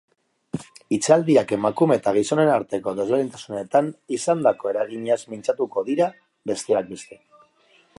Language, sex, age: Basque, male, 40-49